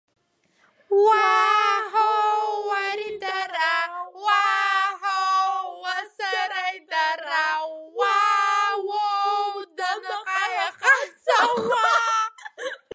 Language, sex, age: Abkhazian, female, under 19